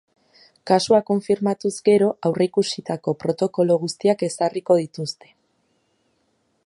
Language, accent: Basque, Erdialdekoa edo Nafarra (Gipuzkoa, Nafarroa)